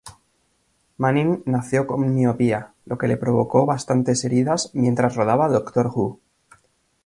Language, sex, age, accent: Spanish, male, 19-29, España: Centro-Sur peninsular (Madrid, Toledo, Castilla-La Mancha)